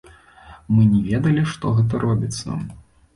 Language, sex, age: Belarusian, male, 19-29